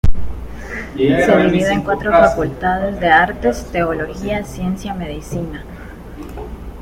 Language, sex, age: Spanish, female, 19-29